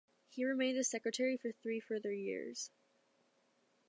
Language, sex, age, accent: English, female, under 19, United States English